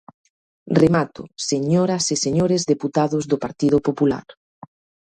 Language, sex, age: Galician, female, 30-39